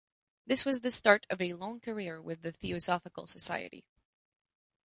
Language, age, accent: English, 19-29, United States English